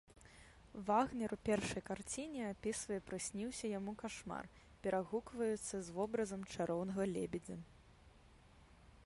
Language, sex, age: Belarusian, female, 19-29